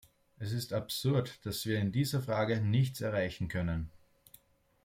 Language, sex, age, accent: German, male, 19-29, Österreichisches Deutsch